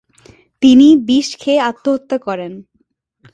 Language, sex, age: Bengali, female, 19-29